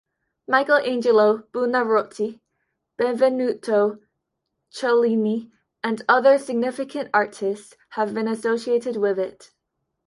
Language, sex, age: English, female, under 19